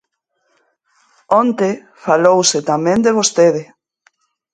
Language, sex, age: Galician, female, 40-49